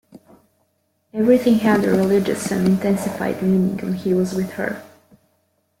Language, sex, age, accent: English, female, 19-29, United States English